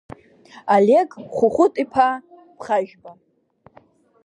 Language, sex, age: Abkhazian, female, under 19